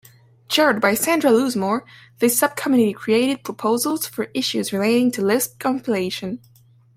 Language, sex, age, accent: English, female, 19-29, United States English